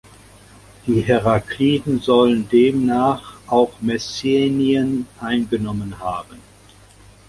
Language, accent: German, Deutschland Deutsch